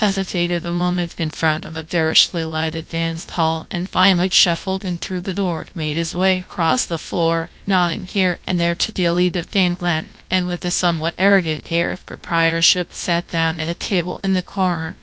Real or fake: fake